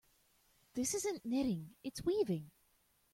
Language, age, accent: English, 30-39, United States English